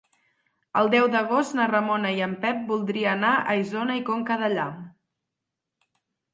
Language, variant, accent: Catalan, Central, tarragoní